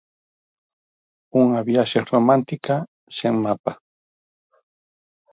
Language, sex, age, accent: Galician, male, 50-59, Normativo (estándar)